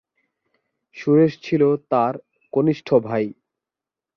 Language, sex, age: Bengali, male, 19-29